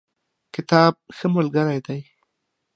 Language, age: Pashto, 30-39